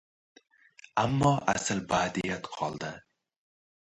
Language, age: Uzbek, 19-29